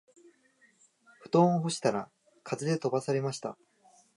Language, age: Japanese, 30-39